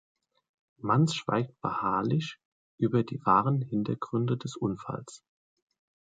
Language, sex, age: German, male, 30-39